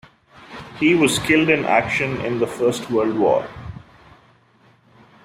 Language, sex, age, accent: English, male, 30-39, India and South Asia (India, Pakistan, Sri Lanka)